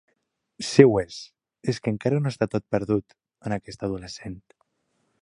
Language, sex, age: Catalan, male, under 19